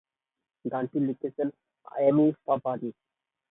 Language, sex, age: Bengali, male, 19-29